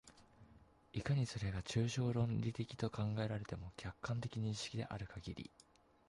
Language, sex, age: Japanese, male, 19-29